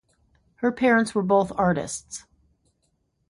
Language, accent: English, United States English